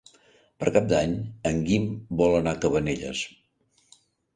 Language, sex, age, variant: Catalan, male, 70-79, Central